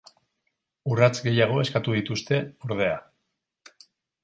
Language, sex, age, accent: Basque, male, 40-49, Mendebalekoa (Araba, Bizkaia, Gipuzkoako mendebaleko herri batzuk)